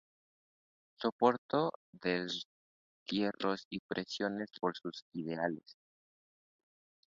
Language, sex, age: Spanish, male, 19-29